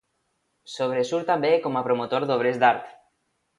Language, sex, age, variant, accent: Catalan, male, 19-29, Valencià central, valencià